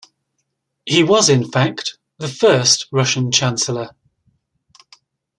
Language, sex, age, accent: English, male, 50-59, England English